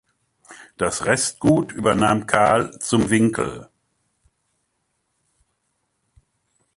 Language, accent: German, Deutschland Deutsch